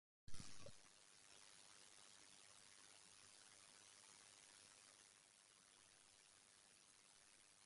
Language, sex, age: English, female, 19-29